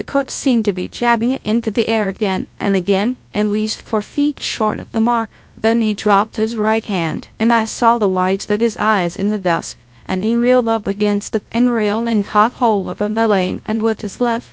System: TTS, GlowTTS